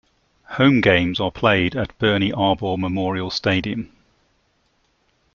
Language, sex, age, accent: English, male, 40-49, England English